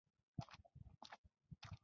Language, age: Pashto, 19-29